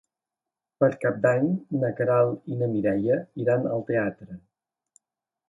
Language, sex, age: Catalan, male, 50-59